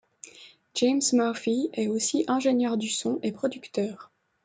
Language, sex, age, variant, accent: French, female, 30-39, Français d'Europe, Français de Suisse